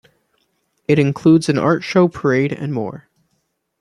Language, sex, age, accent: English, male, 19-29, United States English